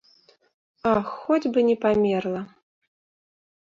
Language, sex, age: Belarusian, female, 40-49